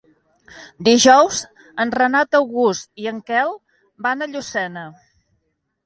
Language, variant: Catalan, Central